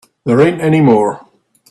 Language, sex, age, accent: English, male, 50-59, Scottish English